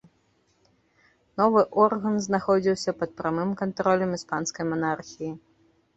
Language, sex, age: Belarusian, female, 40-49